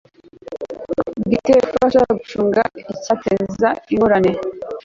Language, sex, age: Kinyarwanda, female, 19-29